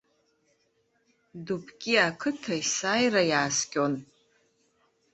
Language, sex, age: Abkhazian, female, 50-59